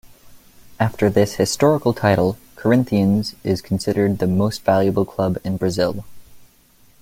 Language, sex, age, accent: English, male, 19-29, Canadian English